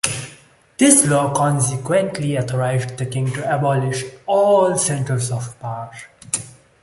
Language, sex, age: English, male, 19-29